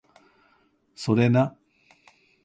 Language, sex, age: Japanese, male, 60-69